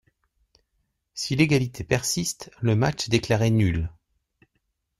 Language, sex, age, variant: French, male, 40-49, Français de métropole